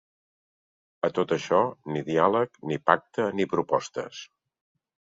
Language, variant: Catalan, Central